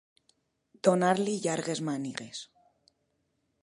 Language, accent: Catalan, valencià